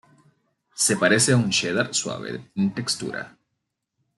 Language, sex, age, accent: Spanish, male, 19-29, América central